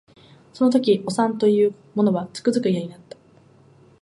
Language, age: Japanese, 19-29